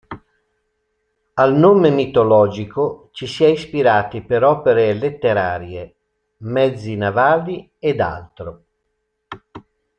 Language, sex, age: Italian, male, 60-69